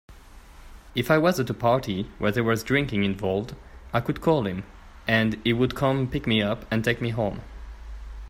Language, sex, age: English, male, 19-29